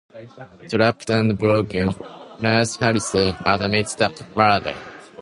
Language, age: English, 19-29